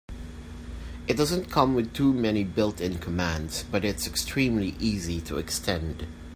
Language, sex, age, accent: English, male, 40-49, Filipino